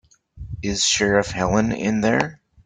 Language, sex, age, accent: English, male, 50-59, Canadian English